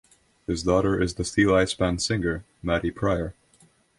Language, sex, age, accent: English, male, 19-29, United States English